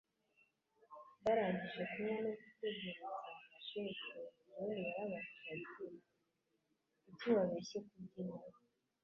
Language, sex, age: Kinyarwanda, female, 19-29